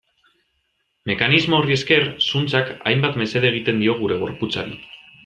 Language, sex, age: Basque, male, 19-29